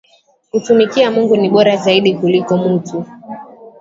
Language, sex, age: Swahili, female, 19-29